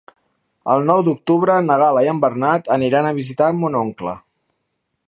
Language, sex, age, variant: Catalan, male, 30-39, Central